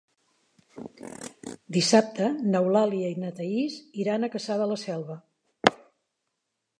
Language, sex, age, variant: Catalan, female, 70-79, Central